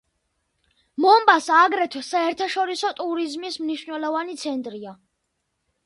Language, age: Georgian, under 19